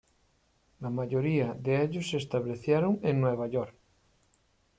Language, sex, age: Spanish, male, 50-59